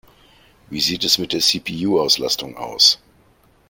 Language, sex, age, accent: German, male, 50-59, Deutschland Deutsch